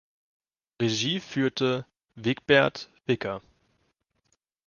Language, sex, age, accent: German, male, 19-29, Deutschland Deutsch